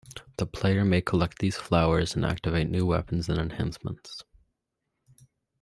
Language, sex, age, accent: English, male, under 19, Canadian English